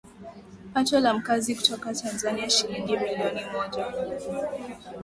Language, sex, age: Swahili, female, under 19